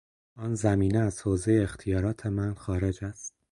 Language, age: Persian, 19-29